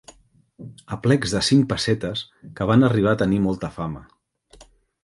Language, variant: Catalan, Central